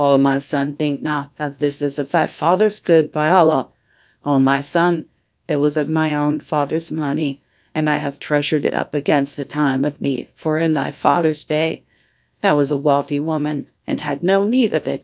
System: TTS, GlowTTS